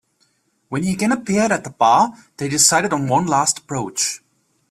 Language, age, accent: English, 19-29, England English